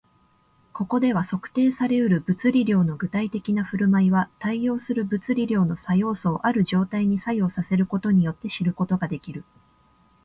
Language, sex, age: Japanese, female, 19-29